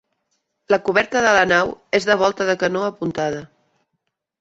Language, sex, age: Catalan, female, 40-49